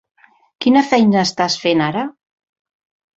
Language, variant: Catalan, Central